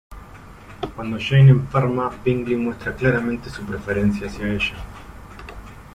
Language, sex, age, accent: Spanish, male, 30-39, Rioplatense: Argentina, Uruguay, este de Bolivia, Paraguay